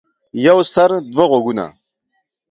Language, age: Pashto, 30-39